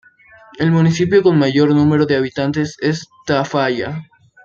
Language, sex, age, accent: Spanish, male, under 19, Andino-Pacífico: Colombia, Perú, Ecuador, oeste de Bolivia y Venezuela andina